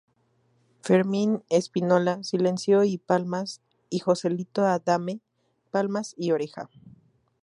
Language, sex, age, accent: Spanish, female, 19-29, México